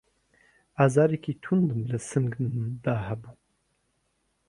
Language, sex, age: Central Kurdish, male, 30-39